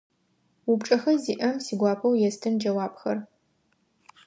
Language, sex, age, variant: Adyghe, female, 19-29, Адыгабзэ (Кирил, пстэумэ зэдыряе)